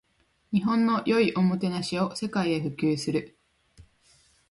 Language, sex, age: Japanese, female, 19-29